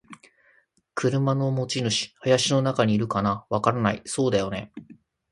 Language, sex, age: Japanese, male, 30-39